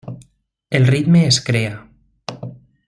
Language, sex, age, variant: Catalan, male, 40-49, Central